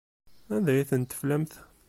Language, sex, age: Kabyle, male, 30-39